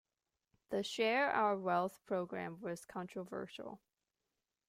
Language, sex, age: English, female, 19-29